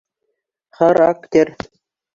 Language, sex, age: Bashkir, female, 60-69